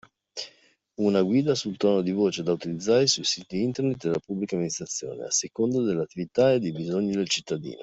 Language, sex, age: Italian, male, 50-59